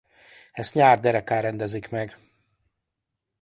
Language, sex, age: Hungarian, male, 50-59